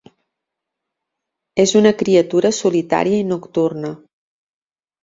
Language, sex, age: Catalan, female, 40-49